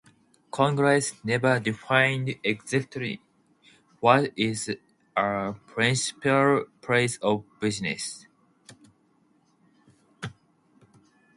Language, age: English, 19-29